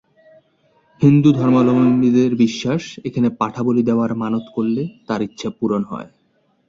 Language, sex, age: Bengali, male, 19-29